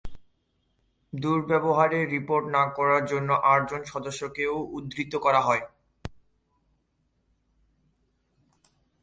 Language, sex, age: Bengali, male, 19-29